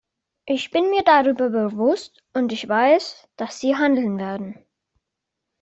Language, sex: German, male